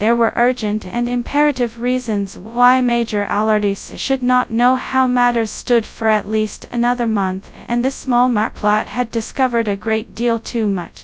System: TTS, FastPitch